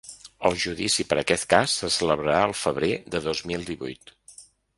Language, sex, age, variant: Catalan, male, 50-59, Central